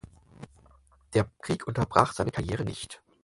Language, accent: German, Deutschland Deutsch